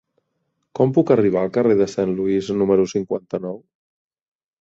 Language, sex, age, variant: Catalan, male, 40-49, Central